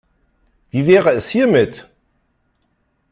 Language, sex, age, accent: German, male, 50-59, Deutschland Deutsch